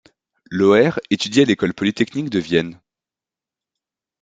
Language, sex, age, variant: French, male, 19-29, Français de métropole